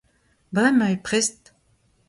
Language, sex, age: Breton, female, 50-59